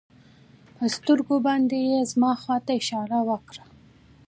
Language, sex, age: Pashto, female, 19-29